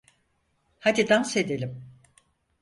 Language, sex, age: Turkish, female, 80-89